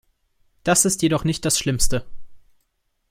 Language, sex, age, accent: German, male, 19-29, Deutschland Deutsch